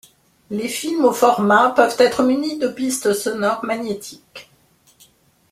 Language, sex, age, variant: French, female, 50-59, Français de métropole